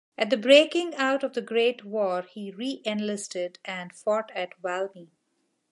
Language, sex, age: English, female, 40-49